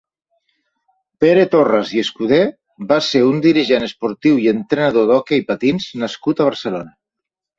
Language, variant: Catalan, Septentrional